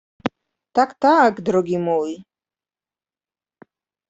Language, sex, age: Polish, female, 30-39